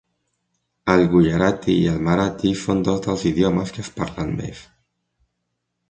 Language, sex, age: Catalan, male, 19-29